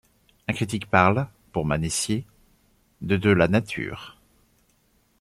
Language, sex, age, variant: French, male, 40-49, Français de métropole